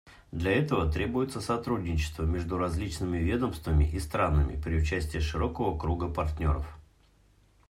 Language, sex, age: Russian, male, 40-49